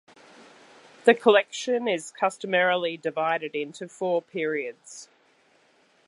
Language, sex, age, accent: English, female, 50-59, Australian English